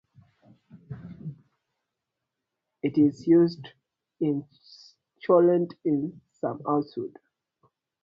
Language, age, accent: English, 19-29, United States English